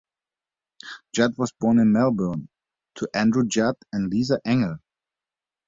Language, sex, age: English, male, 30-39